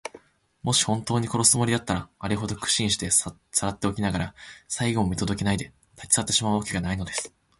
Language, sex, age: Japanese, male, 19-29